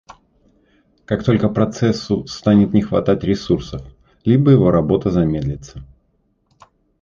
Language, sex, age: Russian, male, 30-39